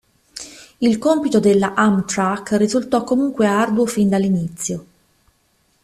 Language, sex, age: Italian, female, 19-29